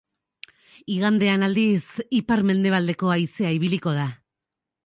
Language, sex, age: Basque, female, 30-39